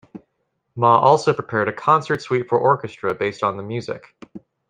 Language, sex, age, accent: English, female, 19-29, United States English